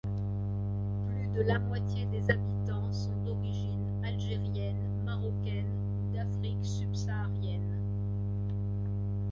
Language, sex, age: French, female, 60-69